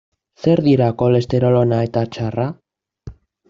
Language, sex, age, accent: Basque, male, 30-39, Mendebalekoa (Araba, Bizkaia, Gipuzkoako mendebaleko herri batzuk)